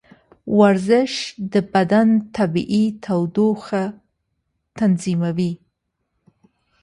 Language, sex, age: Pashto, female, 40-49